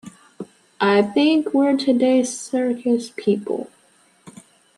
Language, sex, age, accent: English, female, under 19, United States English